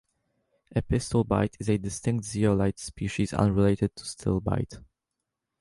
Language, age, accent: English, under 19, England English